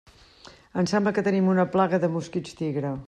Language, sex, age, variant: Catalan, female, 50-59, Central